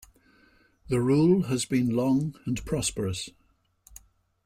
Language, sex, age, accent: English, male, 70-79, England English